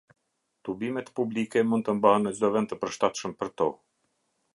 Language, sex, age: Albanian, male, 50-59